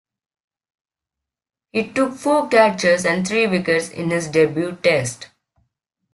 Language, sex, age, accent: English, male, under 19, England English